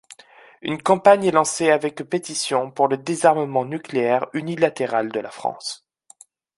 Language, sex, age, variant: French, male, 19-29, Français de métropole